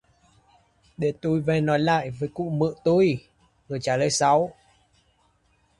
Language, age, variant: Vietnamese, 19-29, Hà Nội